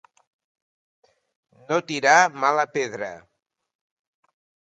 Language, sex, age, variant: Catalan, male, 70-79, Central